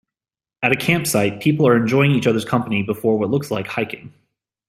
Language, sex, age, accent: English, male, 19-29, United States English